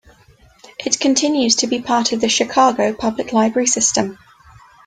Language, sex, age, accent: English, female, 19-29, England English